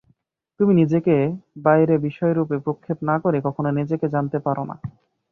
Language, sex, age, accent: Bengali, male, 19-29, শুদ্ধ